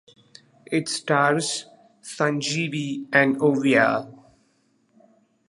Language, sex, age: English, male, 30-39